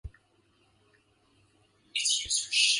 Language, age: English, 19-29